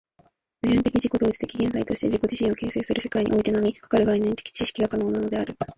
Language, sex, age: Japanese, female, 19-29